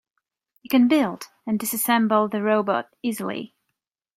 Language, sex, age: English, female, 19-29